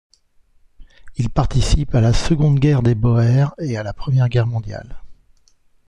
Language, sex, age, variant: French, male, 50-59, Français de métropole